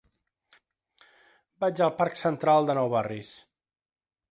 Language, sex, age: Catalan, male, 30-39